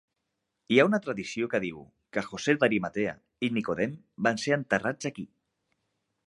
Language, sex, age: Catalan, male, 30-39